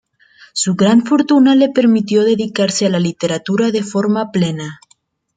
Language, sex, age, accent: Spanish, female, 19-29, México